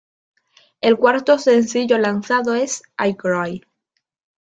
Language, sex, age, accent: Spanish, female, 19-29, España: Norte peninsular (Asturias, Castilla y León, Cantabria, País Vasco, Navarra, Aragón, La Rioja, Guadalajara, Cuenca)